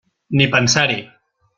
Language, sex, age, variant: Catalan, male, 30-39, Central